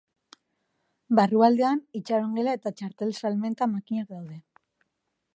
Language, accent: Basque, Erdialdekoa edo Nafarra (Gipuzkoa, Nafarroa)